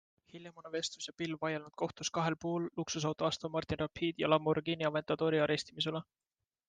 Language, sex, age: Estonian, male, 19-29